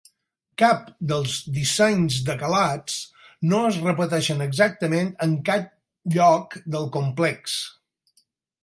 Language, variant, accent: Catalan, Balear, balear